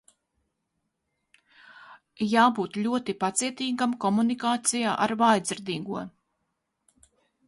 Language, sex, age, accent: Latvian, female, 50-59, Latgaliešu